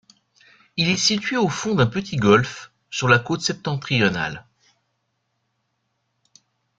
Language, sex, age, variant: French, male, 40-49, Français de métropole